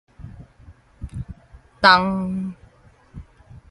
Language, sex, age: Min Nan Chinese, female, 40-49